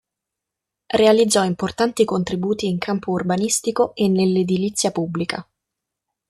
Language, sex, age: Italian, female, 19-29